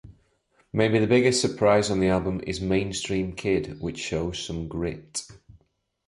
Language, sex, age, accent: English, male, 30-39, England English